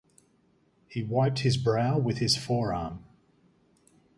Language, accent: English, Australian English